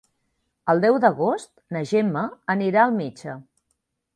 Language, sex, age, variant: Catalan, female, 40-49, Central